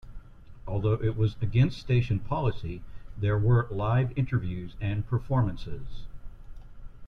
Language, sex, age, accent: English, male, 50-59, United States English